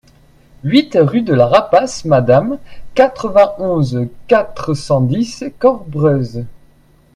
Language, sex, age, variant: French, male, 19-29, Français de métropole